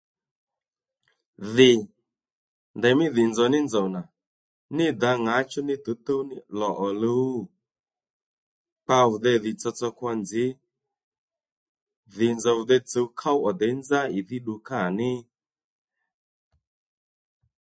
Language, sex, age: Lendu, male, 30-39